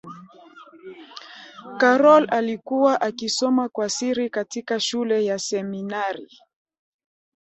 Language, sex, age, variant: Swahili, male, 40-49, Kiswahili cha Bara ya Tanzania